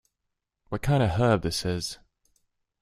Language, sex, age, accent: English, male, 30-39, United States English